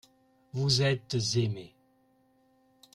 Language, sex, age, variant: French, male, 40-49, Français de métropole